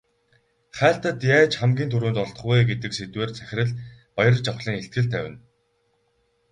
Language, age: Mongolian, 19-29